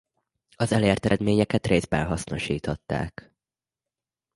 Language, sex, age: Hungarian, male, under 19